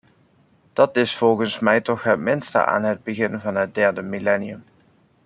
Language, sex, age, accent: Dutch, male, 30-39, Nederlands Nederlands